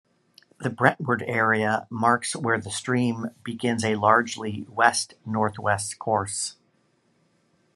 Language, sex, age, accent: English, male, 50-59, United States English